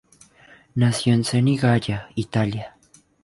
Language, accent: Spanish, Caribe: Cuba, Venezuela, Puerto Rico, República Dominicana, Panamá, Colombia caribeña, México caribeño, Costa del golfo de México